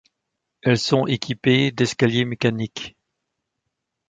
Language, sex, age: French, male, 40-49